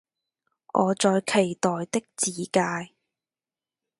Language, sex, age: Cantonese, female, 19-29